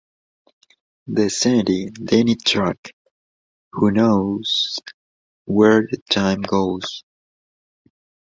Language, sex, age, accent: English, male, 19-29, United States English